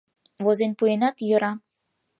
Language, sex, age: Mari, female, under 19